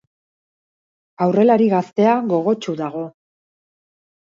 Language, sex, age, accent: Basque, female, 40-49, Erdialdekoa edo Nafarra (Gipuzkoa, Nafarroa)